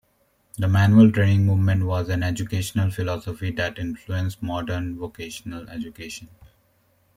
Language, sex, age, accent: English, male, 19-29, United States English